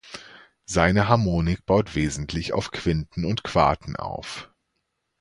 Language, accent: German, Deutschland Deutsch